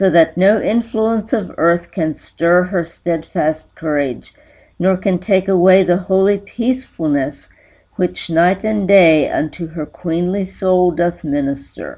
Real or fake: real